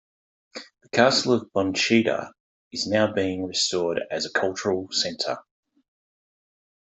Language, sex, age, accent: English, male, 40-49, Australian English